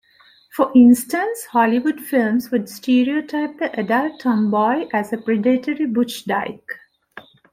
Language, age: English, 50-59